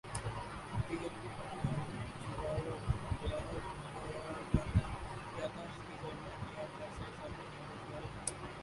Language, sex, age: Urdu, male, 19-29